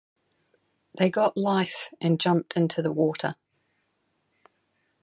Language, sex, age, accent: English, female, 40-49, New Zealand English